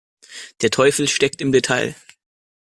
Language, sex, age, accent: German, male, under 19, Deutschland Deutsch